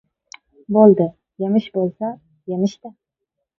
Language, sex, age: Uzbek, female, 30-39